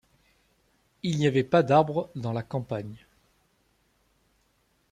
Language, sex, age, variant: French, male, 30-39, Français de métropole